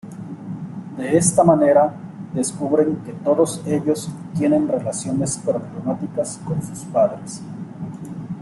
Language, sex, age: Spanish, male, 40-49